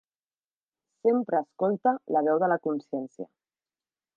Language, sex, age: Catalan, female, 30-39